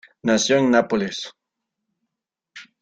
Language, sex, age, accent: Spanish, male, 19-29, Andino-Pacífico: Colombia, Perú, Ecuador, oeste de Bolivia y Venezuela andina